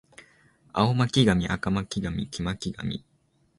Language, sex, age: Japanese, male, under 19